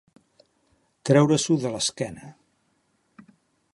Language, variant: Catalan, Central